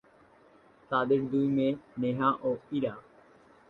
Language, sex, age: Bengali, male, under 19